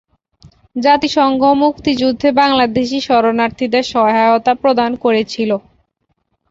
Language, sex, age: Bengali, female, 19-29